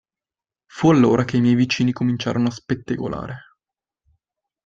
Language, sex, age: Italian, male, 19-29